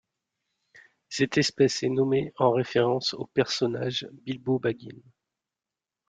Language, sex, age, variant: French, male, 40-49, Français de métropole